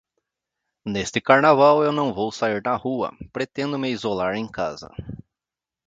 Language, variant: Portuguese, Portuguese (Brasil)